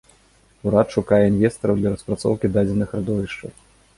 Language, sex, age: Belarusian, male, 30-39